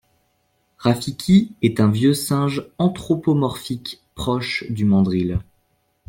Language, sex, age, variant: French, male, 19-29, Français de métropole